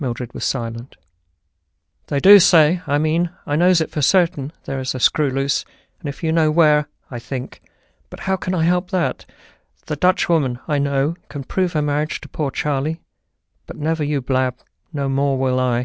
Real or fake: real